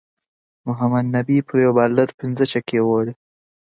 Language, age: Pashto, under 19